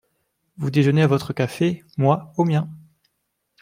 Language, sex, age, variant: French, male, 19-29, Français de métropole